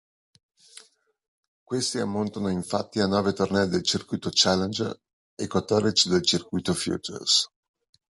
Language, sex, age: Italian, male, 50-59